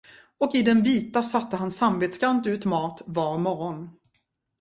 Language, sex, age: Swedish, female, 40-49